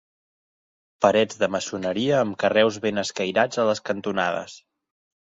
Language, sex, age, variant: Catalan, male, 30-39, Central